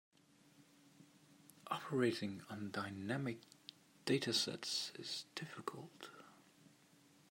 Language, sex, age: English, male, 30-39